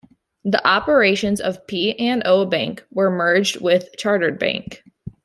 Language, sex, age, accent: English, female, under 19, United States English